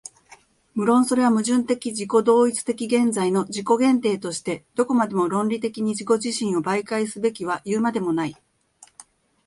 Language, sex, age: Japanese, female, 50-59